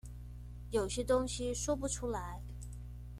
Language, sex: Chinese, female